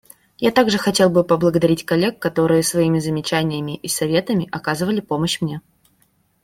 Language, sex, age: Russian, female, 19-29